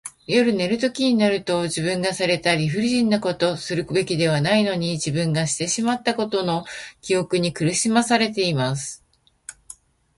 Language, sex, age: Japanese, female, 50-59